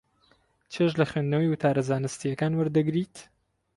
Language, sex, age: Central Kurdish, male, 19-29